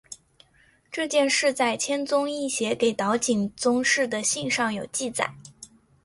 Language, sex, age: Chinese, female, 19-29